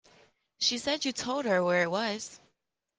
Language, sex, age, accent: English, female, 19-29, United States English